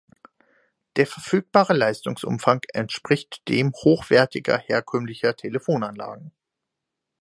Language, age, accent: German, 19-29, Deutschland Deutsch